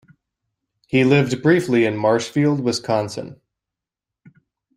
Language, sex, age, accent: English, male, 19-29, United States English